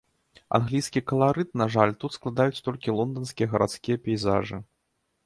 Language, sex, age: Belarusian, male, 30-39